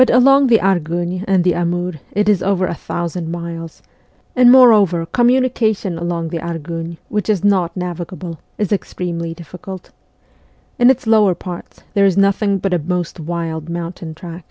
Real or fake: real